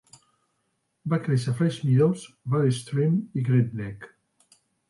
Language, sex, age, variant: Catalan, male, 50-59, Central